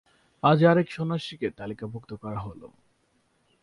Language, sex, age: Bengali, male, 19-29